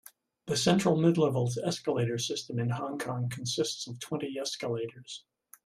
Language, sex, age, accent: English, male, 70-79, United States English